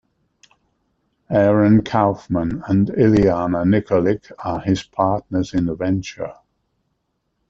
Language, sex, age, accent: English, male, 70-79, England English